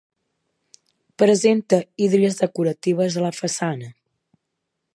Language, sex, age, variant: Catalan, female, 19-29, Central